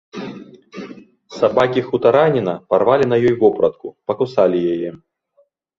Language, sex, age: Belarusian, male, 40-49